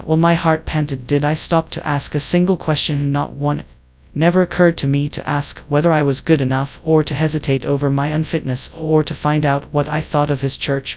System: TTS, FastPitch